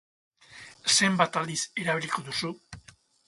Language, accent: Basque, Mendebalekoa (Araba, Bizkaia, Gipuzkoako mendebaleko herri batzuk)